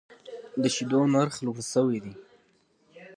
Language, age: Pashto, 19-29